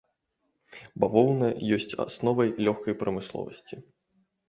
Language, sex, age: Belarusian, male, 19-29